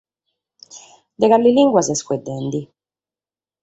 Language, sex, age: Sardinian, female, 30-39